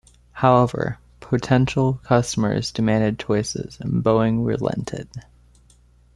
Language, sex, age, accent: English, male, under 19, United States English